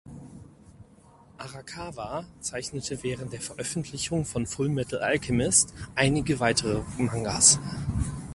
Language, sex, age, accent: German, male, 30-39, Deutschland Deutsch